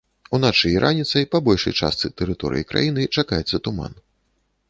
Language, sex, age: Belarusian, male, 40-49